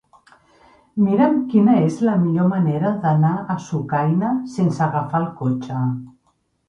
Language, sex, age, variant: Catalan, female, 50-59, Central